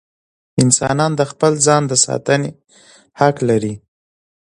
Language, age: Pashto, 19-29